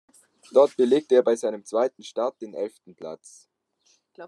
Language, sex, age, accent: German, male, under 19, Deutschland Deutsch